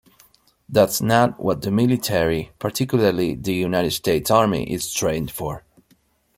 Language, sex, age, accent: English, male, 40-49, United States English